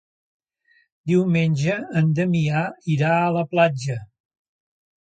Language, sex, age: Catalan, male, 70-79